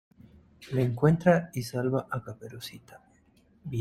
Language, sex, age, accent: Spanish, male, 40-49, Andino-Pacífico: Colombia, Perú, Ecuador, oeste de Bolivia y Venezuela andina